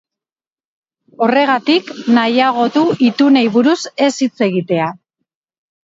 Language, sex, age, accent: Basque, female, 40-49, Mendebalekoa (Araba, Bizkaia, Gipuzkoako mendebaleko herri batzuk)